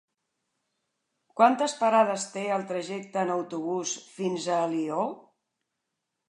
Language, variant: Catalan, Central